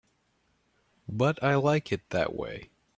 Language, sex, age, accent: English, male, 30-39, United States English